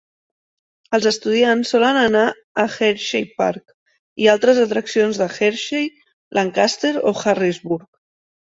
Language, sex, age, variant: Catalan, female, 30-39, Central